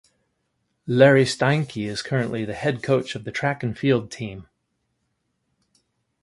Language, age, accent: English, 40-49, United States English